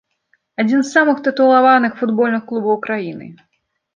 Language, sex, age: Belarusian, female, 40-49